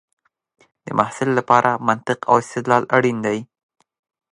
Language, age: Pashto, 19-29